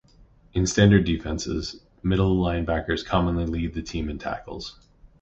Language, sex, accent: English, male, United States English